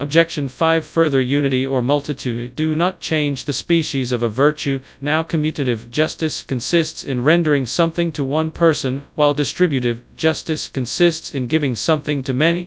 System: TTS, FastPitch